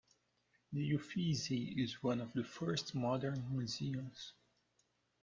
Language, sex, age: English, male, 19-29